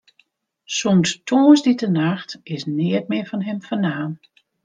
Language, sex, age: Western Frisian, female, 60-69